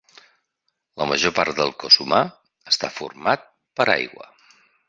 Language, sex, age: Catalan, male, 50-59